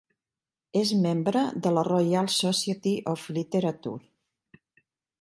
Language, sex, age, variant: Catalan, female, 60-69, Central